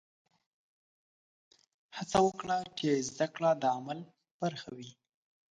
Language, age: Pashto, 19-29